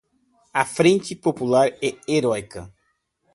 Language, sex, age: Portuguese, male, 50-59